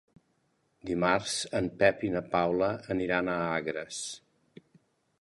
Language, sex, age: Catalan, male, 60-69